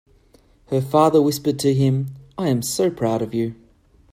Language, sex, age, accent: English, male, 30-39, Australian English